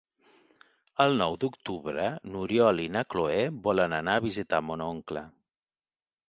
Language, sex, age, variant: Catalan, male, 40-49, Central